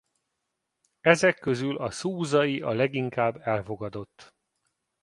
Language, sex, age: Hungarian, male, 40-49